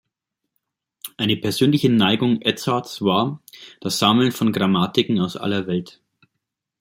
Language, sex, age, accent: German, male, 30-39, Deutschland Deutsch